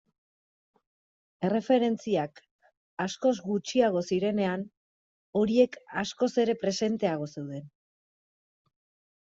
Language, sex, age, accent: Basque, female, 30-39, Erdialdekoa edo Nafarra (Gipuzkoa, Nafarroa)